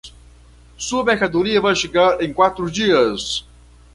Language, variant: Portuguese, Portuguese (Brasil)